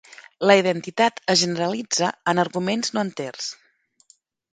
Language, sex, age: Catalan, female, 40-49